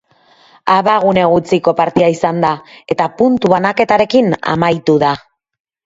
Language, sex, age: Basque, female, 30-39